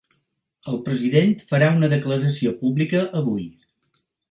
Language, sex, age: Catalan, male, 60-69